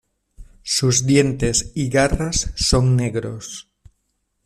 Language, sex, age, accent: Spanish, male, 40-49, España: Norte peninsular (Asturias, Castilla y León, Cantabria, País Vasco, Navarra, Aragón, La Rioja, Guadalajara, Cuenca)